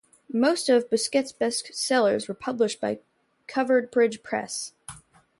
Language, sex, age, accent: English, female, under 19, United States English